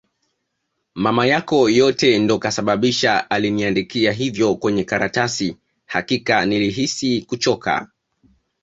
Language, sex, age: Swahili, male, 19-29